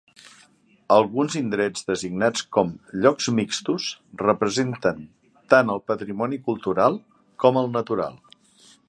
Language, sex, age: Catalan, male, 50-59